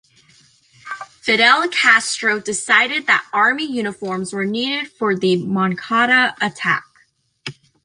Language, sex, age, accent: English, female, under 19, United States English